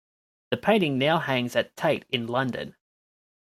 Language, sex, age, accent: English, male, 19-29, Australian English